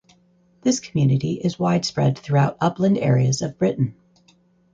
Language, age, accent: English, 40-49, United States English